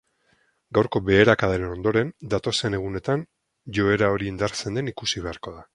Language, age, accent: Basque, 40-49, Mendebalekoa (Araba, Bizkaia, Gipuzkoako mendebaleko herri batzuk)